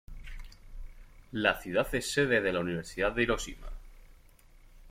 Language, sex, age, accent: Spanish, male, 19-29, España: Norte peninsular (Asturias, Castilla y León, Cantabria, País Vasco, Navarra, Aragón, La Rioja, Guadalajara, Cuenca)